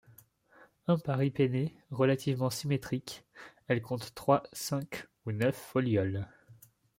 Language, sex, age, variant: French, male, 19-29, Français de métropole